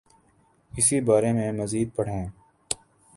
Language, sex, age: Urdu, male, 19-29